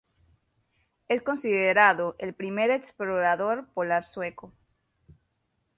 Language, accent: Spanish, América central; Caribe: Cuba, Venezuela, Puerto Rico, República Dominicana, Panamá, Colombia caribeña, México caribeño, Costa del golfo de México